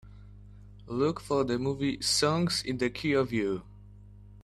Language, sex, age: English, male, under 19